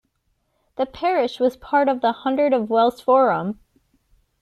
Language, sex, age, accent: English, female, 19-29, United States English